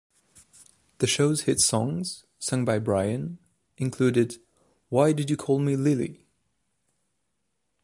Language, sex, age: English, male, 30-39